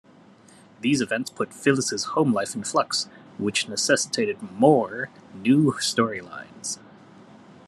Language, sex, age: English, male, 30-39